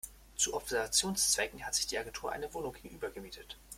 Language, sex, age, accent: German, male, 19-29, Deutschland Deutsch